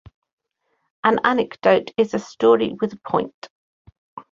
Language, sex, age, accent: English, female, 50-59, England English